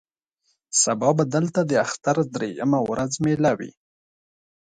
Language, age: Pashto, 30-39